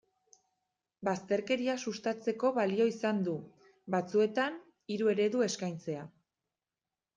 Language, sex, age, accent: Basque, female, 19-29, Erdialdekoa edo Nafarra (Gipuzkoa, Nafarroa)